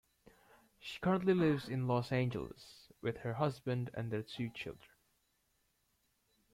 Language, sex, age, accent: English, male, 19-29, Australian English